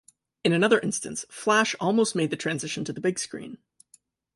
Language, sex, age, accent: English, male, 19-29, United States English